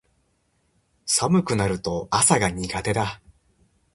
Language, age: Japanese, 19-29